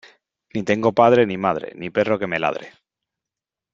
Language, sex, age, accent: Spanish, male, 19-29, España: Sur peninsular (Andalucia, Extremadura, Murcia)